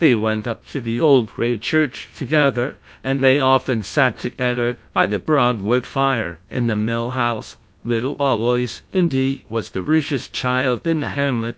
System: TTS, GlowTTS